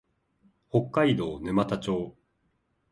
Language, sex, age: Japanese, male, 19-29